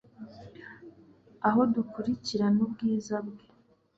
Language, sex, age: Kinyarwanda, female, 19-29